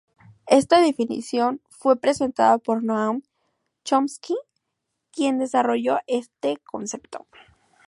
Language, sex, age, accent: Spanish, female, under 19, México